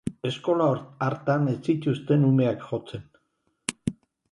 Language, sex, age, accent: Basque, male, 50-59, Erdialdekoa edo Nafarra (Gipuzkoa, Nafarroa)